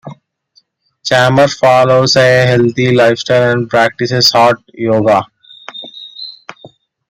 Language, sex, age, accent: English, male, under 19, India and South Asia (India, Pakistan, Sri Lanka)